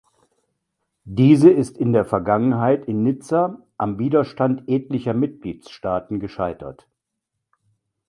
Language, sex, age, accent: German, male, 60-69, Deutschland Deutsch